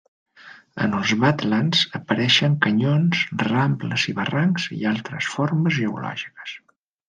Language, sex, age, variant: Catalan, male, 40-49, Central